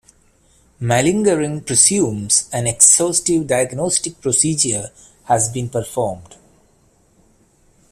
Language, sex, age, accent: English, male, 30-39, India and South Asia (India, Pakistan, Sri Lanka)